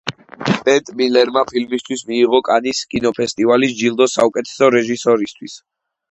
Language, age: Georgian, under 19